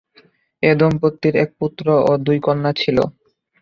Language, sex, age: Bengali, male, under 19